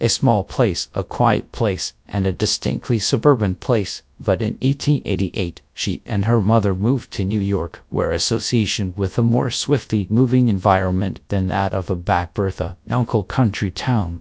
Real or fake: fake